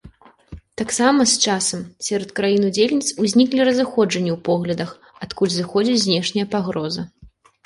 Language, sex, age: Belarusian, female, 19-29